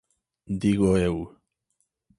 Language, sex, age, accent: Galician, male, 19-29, Normativo (estándar)